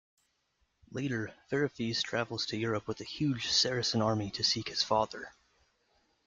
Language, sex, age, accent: English, male, 19-29, United States English